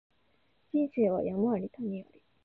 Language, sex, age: Japanese, female, 19-29